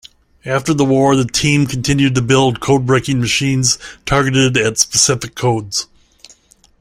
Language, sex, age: English, male, 60-69